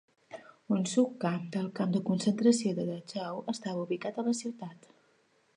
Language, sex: Catalan, female